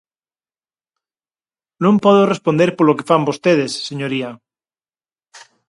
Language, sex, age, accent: Galician, male, 40-49, Normativo (estándar)